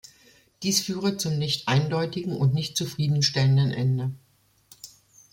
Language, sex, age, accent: German, female, 50-59, Deutschland Deutsch